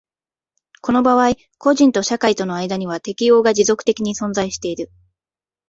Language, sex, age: Japanese, female, 19-29